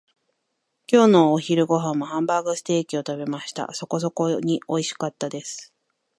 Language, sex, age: Japanese, female, 40-49